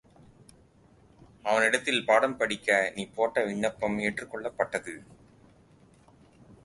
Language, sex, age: Tamil, male, 40-49